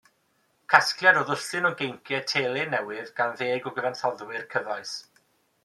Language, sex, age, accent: Welsh, male, 19-29, Y Deyrnas Unedig Cymraeg